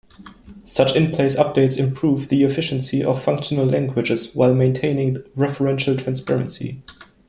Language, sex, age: English, male, 19-29